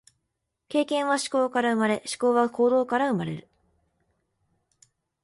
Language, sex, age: Japanese, female, 19-29